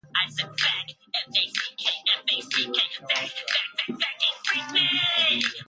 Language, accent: English, United States English